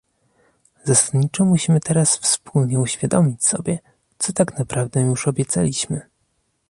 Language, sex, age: Polish, male, 19-29